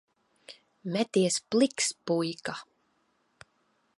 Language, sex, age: Latvian, female, 40-49